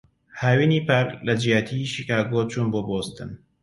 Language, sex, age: Central Kurdish, male, 19-29